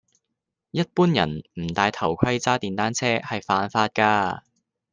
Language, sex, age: Cantonese, male, 19-29